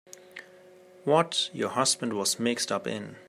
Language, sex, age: English, male, 19-29